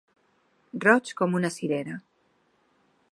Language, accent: Catalan, aprenent (recent, des del castellà)